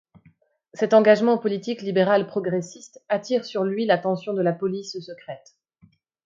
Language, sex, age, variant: French, female, 30-39, Français de métropole